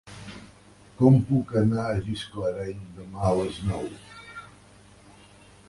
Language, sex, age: Catalan, male, 70-79